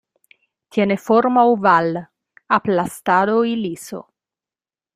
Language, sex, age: Spanish, female, 40-49